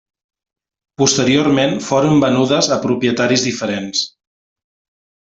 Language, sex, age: Catalan, male, 40-49